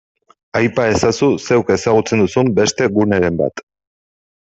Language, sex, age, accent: Basque, male, 30-39, Erdialdekoa edo Nafarra (Gipuzkoa, Nafarroa)